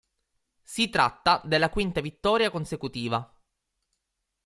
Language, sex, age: Italian, male, 19-29